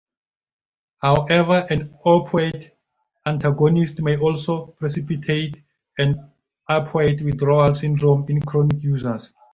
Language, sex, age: English, male, 50-59